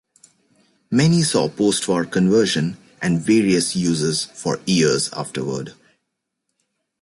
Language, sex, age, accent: English, male, 19-29, United States English